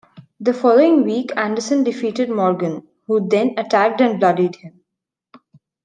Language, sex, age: English, female, 19-29